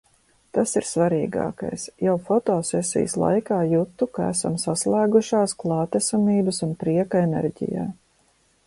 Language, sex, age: Latvian, female, 50-59